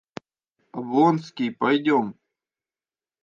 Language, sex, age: Russian, male, 30-39